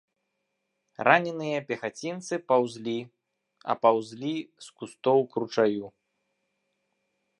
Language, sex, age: Belarusian, male, 19-29